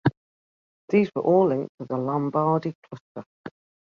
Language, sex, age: English, male, 50-59